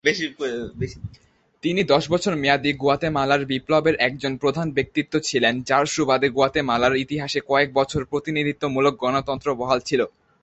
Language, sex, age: Bengali, male, under 19